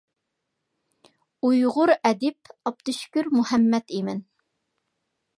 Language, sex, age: Uyghur, female, 40-49